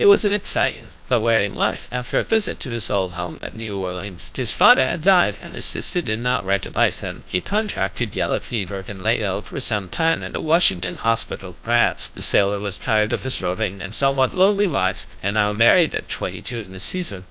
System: TTS, GlowTTS